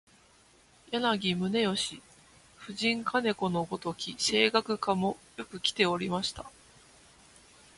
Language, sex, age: Japanese, female, 30-39